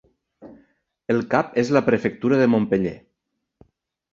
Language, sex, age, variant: Catalan, male, 40-49, Nord-Occidental